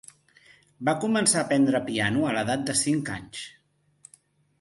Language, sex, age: Catalan, male, 40-49